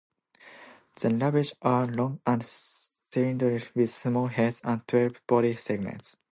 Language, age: English, 19-29